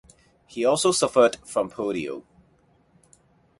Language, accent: English, Hong Kong English